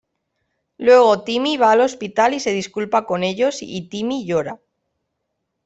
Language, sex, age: Spanish, female, 19-29